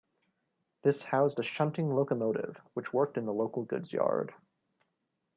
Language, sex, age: English, male, 19-29